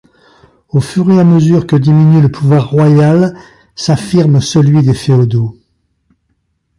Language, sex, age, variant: French, male, 70-79, Français de métropole